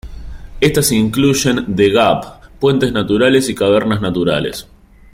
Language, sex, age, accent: Spanish, male, 19-29, Rioplatense: Argentina, Uruguay, este de Bolivia, Paraguay